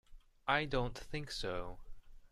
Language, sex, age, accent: English, male, 19-29, United States English